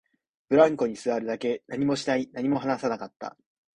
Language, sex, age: Japanese, male, 19-29